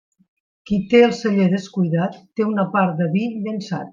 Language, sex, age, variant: Catalan, female, 50-59, Central